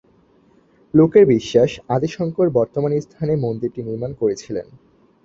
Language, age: Bengali, 19-29